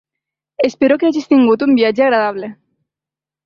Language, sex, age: Catalan, female, 50-59